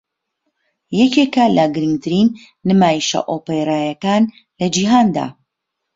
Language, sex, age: Central Kurdish, female, 30-39